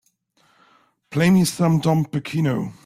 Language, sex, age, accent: English, male, 19-29, United States English